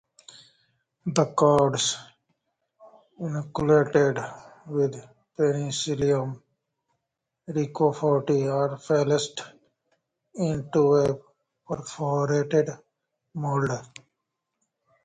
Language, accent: English, India and South Asia (India, Pakistan, Sri Lanka)